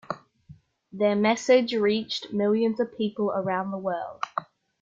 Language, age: English, 90+